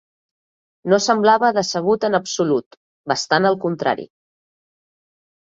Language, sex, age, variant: Catalan, female, 50-59, Central